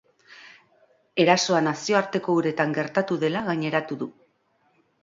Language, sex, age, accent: Basque, female, 40-49, Erdialdekoa edo Nafarra (Gipuzkoa, Nafarroa)